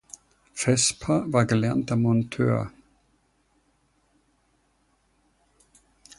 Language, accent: German, Deutschland Deutsch